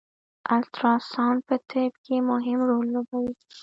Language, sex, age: Pashto, female, 19-29